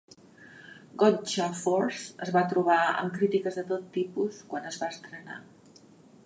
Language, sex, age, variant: Catalan, female, 50-59, Central